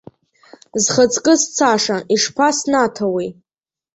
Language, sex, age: Abkhazian, female, under 19